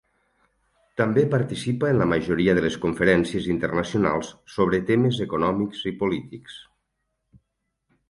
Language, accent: Catalan, Tortosí